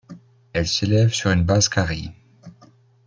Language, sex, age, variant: French, male, 19-29, Français de métropole